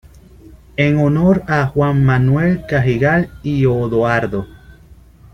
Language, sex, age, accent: Spanish, male, 19-29, Caribe: Cuba, Venezuela, Puerto Rico, República Dominicana, Panamá, Colombia caribeña, México caribeño, Costa del golfo de México